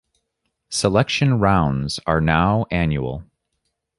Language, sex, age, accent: English, male, 30-39, United States English